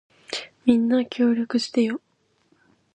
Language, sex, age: Japanese, female, 19-29